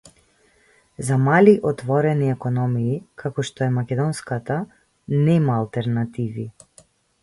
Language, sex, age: Macedonian, female, 30-39